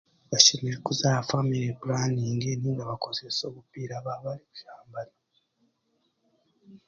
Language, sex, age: Chiga, male, 30-39